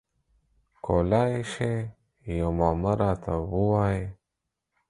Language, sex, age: Pashto, male, 40-49